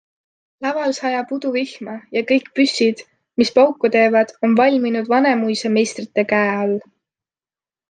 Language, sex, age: Estonian, female, 19-29